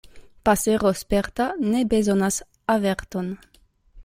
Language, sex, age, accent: Esperanto, female, 19-29, Internacia